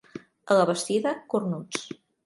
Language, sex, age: Catalan, female, 50-59